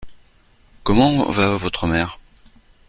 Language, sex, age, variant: French, male, 40-49, Français de métropole